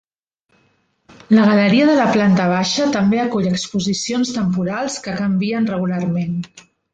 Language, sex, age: Catalan, female, 40-49